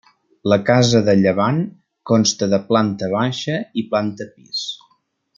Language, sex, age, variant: Catalan, male, 30-39, Central